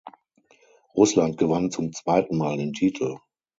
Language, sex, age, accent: German, male, 50-59, Deutschland Deutsch